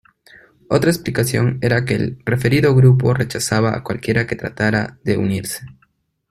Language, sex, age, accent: Spanish, male, 30-39, Andino-Pacífico: Colombia, Perú, Ecuador, oeste de Bolivia y Venezuela andina